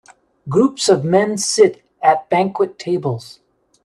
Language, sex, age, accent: English, male, 50-59, United States English